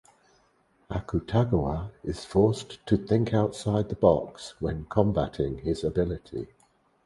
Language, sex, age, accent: English, male, 60-69, England English